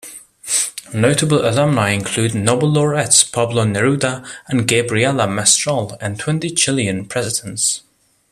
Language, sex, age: English, male, 19-29